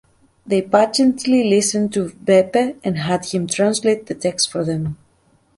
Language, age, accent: English, 30-39, United States English